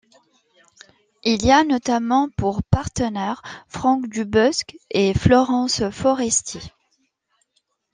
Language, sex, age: French, female, 19-29